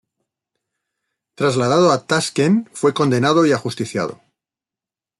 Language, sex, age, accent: Spanish, male, 40-49, España: Centro-Sur peninsular (Madrid, Toledo, Castilla-La Mancha)